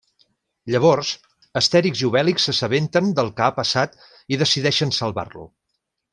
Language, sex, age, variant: Catalan, male, 40-49, Central